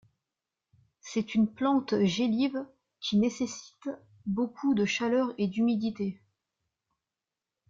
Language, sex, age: French, female, 30-39